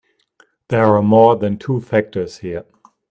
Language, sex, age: English, male, 40-49